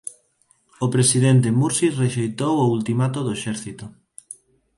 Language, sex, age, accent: Galician, male, 19-29, Neofalante